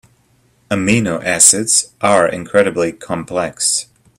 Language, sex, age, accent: English, male, 30-39, United States English